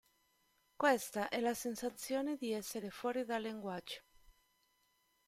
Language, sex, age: Italian, female, 40-49